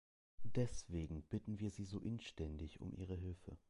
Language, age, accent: German, under 19, Deutschland Deutsch